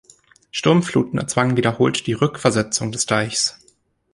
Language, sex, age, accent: German, male, 30-39, Deutschland Deutsch